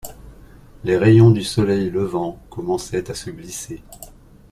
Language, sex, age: French, male, 50-59